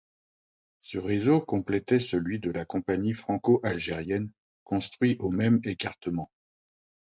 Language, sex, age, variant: French, male, 50-59, Français de métropole